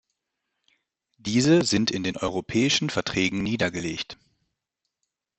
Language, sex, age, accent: German, male, 30-39, Deutschland Deutsch